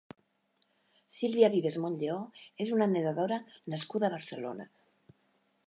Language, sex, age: Catalan, female, 50-59